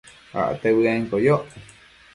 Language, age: Matsés, 19-29